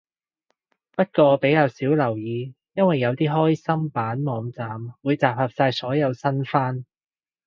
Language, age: Cantonese, 40-49